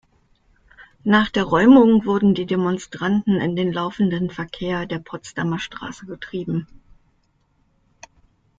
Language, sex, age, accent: German, female, 50-59, Deutschland Deutsch